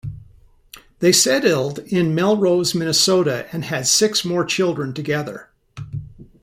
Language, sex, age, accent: English, male, 60-69, United States English